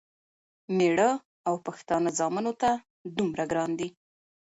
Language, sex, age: Pashto, female, 30-39